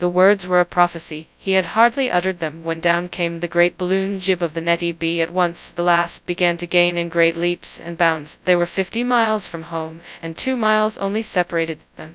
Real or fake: fake